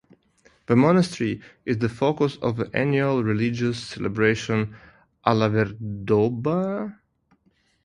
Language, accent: English, Russian; Slavic